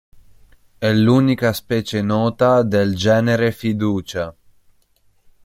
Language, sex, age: Italian, male, 19-29